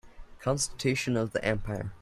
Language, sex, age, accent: English, male, under 19, Irish English